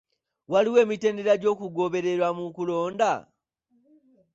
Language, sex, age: Ganda, male, 19-29